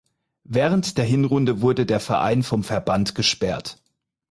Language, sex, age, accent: German, male, 30-39, Deutschland Deutsch